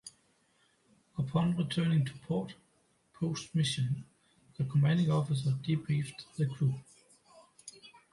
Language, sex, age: English, male, 40-49